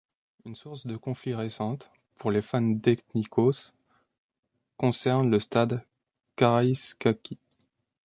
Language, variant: French, Français de métropole